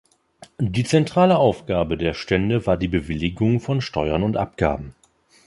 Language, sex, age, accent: German, male, 30-39, Deutschland Deutsch